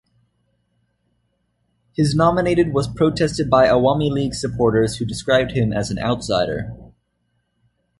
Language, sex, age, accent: English, male, under 19, United States English